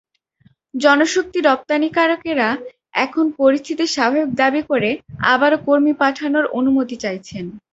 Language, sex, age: Bengali, female, under 19